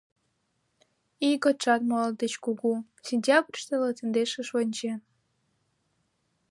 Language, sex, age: Mari, female, under 19